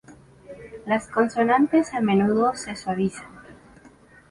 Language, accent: Spanish, Andino-Pacífico: Colombia, Perú, Ecuador, oeste de Bolivia y Venezuela andina